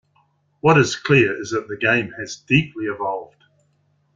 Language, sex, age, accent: English, male, 60-69, New Zealand English